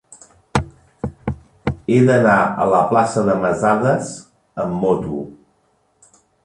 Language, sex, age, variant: Catalan, male, 40-49, Central